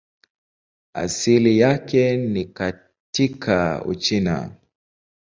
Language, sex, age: Swahili, male, 19-29